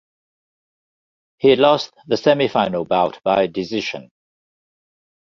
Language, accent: English, Singaporean English